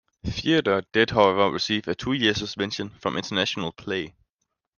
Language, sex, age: English, male, under 19